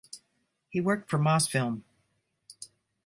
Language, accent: English, United States English